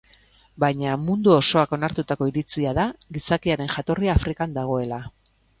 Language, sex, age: Basque, female, 40-49